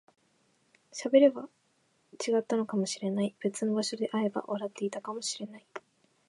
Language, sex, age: Japanese, female, 19-29